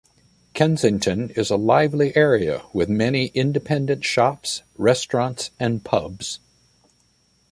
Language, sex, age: English, male, 60-69